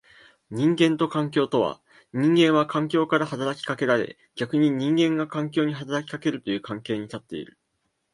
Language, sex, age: Japanese, male, 19-29